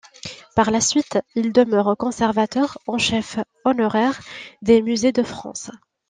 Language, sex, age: French, female, 19-29